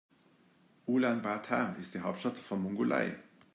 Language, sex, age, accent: German, male, 50-59, Deutschland Deutsch